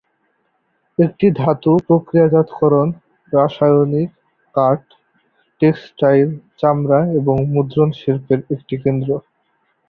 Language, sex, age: Bengali, male, under 19